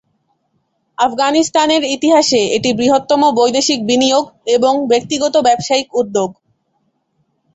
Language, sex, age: Bengali, female, under 19